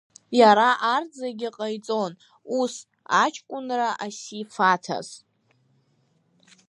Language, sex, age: Abkhazian, female, under 19